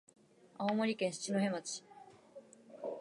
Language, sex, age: Japanese, female, 19-29